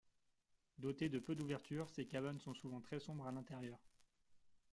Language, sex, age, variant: French, male, 19-29, Français de métropole